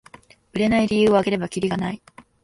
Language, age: Japanese, 19-29